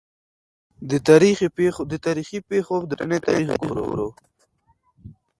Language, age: Pashto, under 19